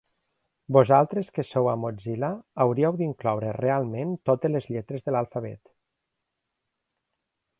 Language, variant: Catalan, Nord-Occidental